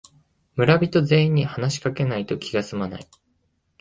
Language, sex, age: Japanese, male, 19-29